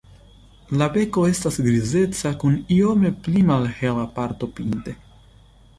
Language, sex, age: Esperanto, male, 19-29